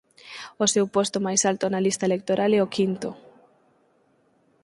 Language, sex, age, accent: Galician, female, 19-29, Oriental (común en zona oriental)